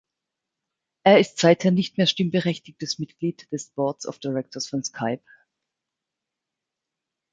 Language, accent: German, Deutschland Deutsch